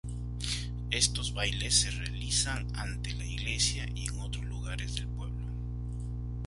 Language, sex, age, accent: Spanish, male, 30-39, Andino-Pacífico: Colombia, Perú, Ecuador, oeste de Bolivia y Venezuela andina